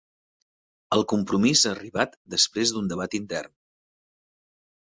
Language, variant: Catalan, Central